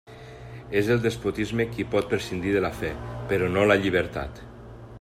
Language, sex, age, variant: Catalan, male, 40-49, Nord-Occidental